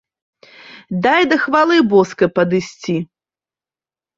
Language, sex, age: Belarusian, female, 30-39